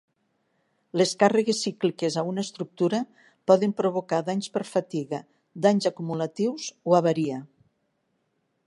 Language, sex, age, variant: Catalan, female, 60-69, Nord-Occidental